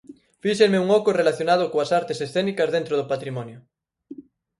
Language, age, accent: Galician, 19-29, Atlántico (seseo e gheada)